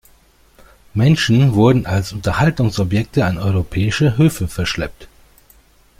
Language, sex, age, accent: German, male, 40-49, Deutschland Deutsch